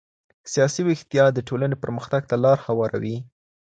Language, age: Pashto, under 19